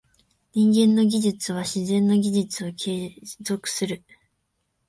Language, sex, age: Japanese, female, 19-29